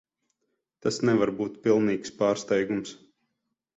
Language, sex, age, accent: Latvian, male, 30-39, Riga; Dzimtā valoda; nav